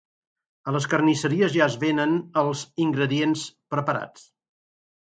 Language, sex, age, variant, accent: Catalan, male, 60-69, Central, central